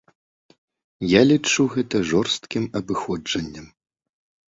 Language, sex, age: Belarusian, male, 19-29